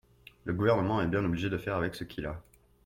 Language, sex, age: French, male, 30-39